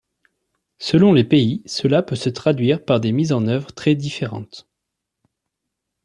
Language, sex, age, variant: French, male, 19-29, Français de métropole